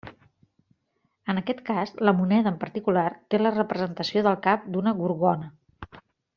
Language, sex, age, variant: Catalan, female, 50-59, Central